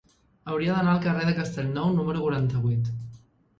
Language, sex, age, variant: Catalan, female, 30-39, Central